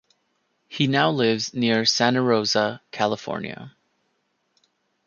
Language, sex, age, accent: English, male, 30-39, United States English